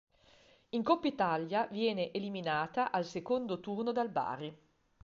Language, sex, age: Italian, female, 50-59